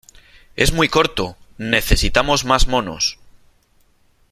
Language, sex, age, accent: Spanish, male, 30-39, España: Norte peninsular (Asturias, Castilla y León, Cantabria, País Vasco, Navarra, Aragón, La Rioja, Guadalajara, Cuenca)